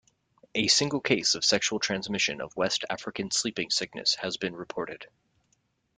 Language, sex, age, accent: English, male, 30-39, United States English